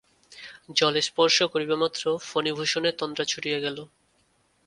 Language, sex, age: Bengali, male, 19-29